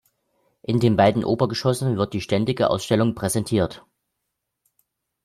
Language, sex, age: German, male, 30-39